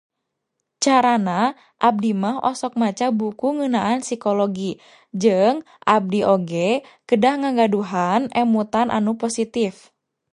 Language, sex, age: Sundanese, female, 19-29